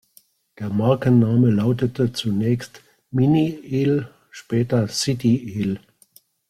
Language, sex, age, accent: German, male, 60-69, Deutschland Deutsch